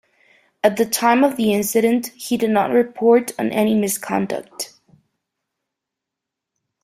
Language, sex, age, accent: English, female, 19-29, United States English